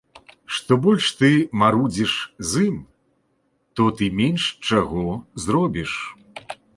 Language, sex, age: Belarusian, male, 40-49